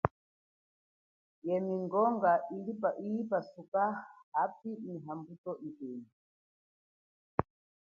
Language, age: Chokwe, 40-49